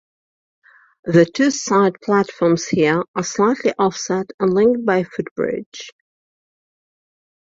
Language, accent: English, England English